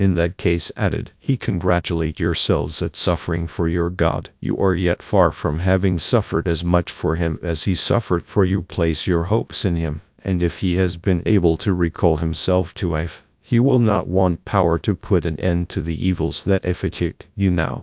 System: TTS, GradTTS